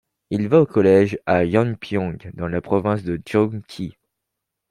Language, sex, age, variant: French, male, 19-29, Français de métropole